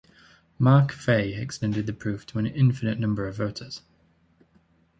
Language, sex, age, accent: English, male, 19-29, England English